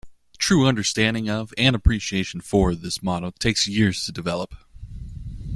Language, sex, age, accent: English, male, 30-39, United States English